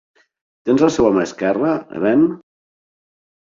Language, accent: Catalan, valencià